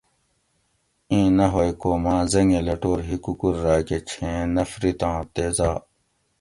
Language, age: Gawri, 40-49